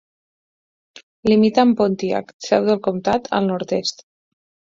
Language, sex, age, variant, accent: Catalan, female, 30-39, Nord-Occidental, Lleidatà